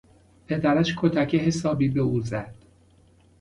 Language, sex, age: Persian, male, 30-39